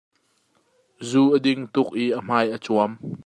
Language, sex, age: Hakha Chin, male, 30-39